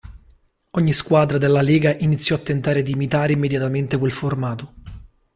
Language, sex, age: Italian, male, 30-39